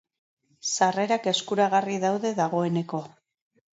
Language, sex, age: Basque, female, 40-49